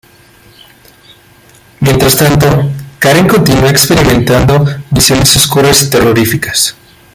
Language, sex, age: Spanish, male, 19-29